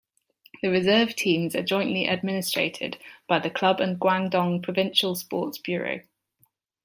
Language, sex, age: English, female, 30-39